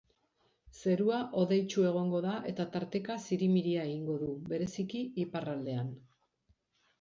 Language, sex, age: Basque, female, 50-59